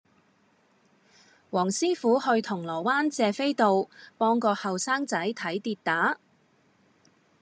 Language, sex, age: Cantonese, female, 30-39